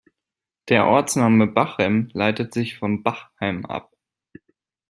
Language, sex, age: German, male, 19-29